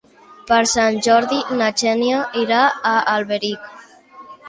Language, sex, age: Catalan, male, under 19